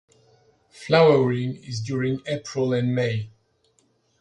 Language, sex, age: English, male, 50-59